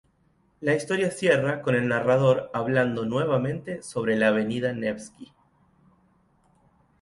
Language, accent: Spanish, Rioplatense: Argentina, Uruguay, este de Bolivia, Paraguay